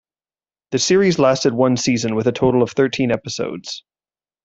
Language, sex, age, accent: English, male, 30-39, Canadian English